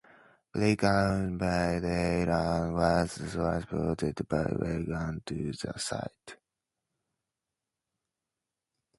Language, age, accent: English, 19-29, United States English